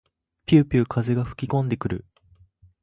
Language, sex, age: Japanese, male, under 19